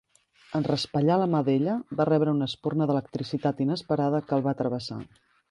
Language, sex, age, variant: Catalan, female, 30-39, Central